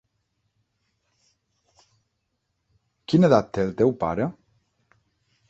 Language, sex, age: Catalan, male, 40-49